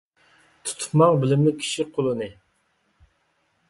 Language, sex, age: Uyghur, male, 30-39